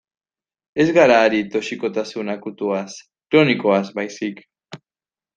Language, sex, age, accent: Basque, male, 19-29, Mendebalekoa (Araba, Bizkaia, Gipuzkoako mendebaleko herri batzuk)